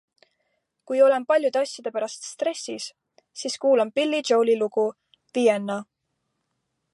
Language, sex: Estonian, female